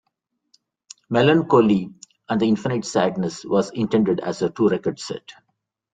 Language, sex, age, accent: English, male, 40-49, India and South Asia (India, Pakistan, Sri Lanka)